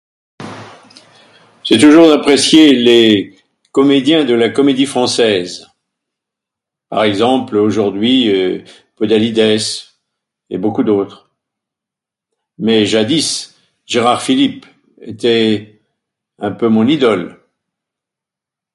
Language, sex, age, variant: French, male, 70-79, Français de métropole